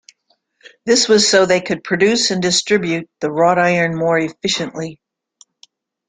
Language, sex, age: English, female, 70-79